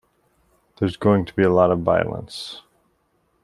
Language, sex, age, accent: English, male, 30-39, United States English